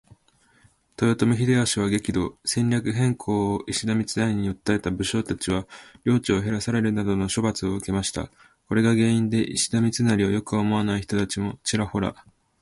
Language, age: Japanese, 19-29